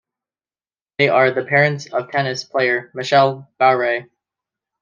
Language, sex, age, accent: English, male, 19-29, United States English